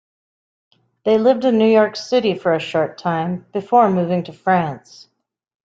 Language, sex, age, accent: English, female, 50-59, United States English